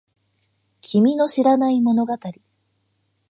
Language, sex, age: Japanese, female, 19-29